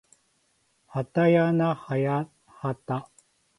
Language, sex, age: Japanese, male, 30-39